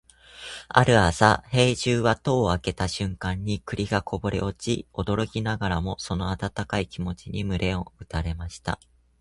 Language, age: Japanese, 19-29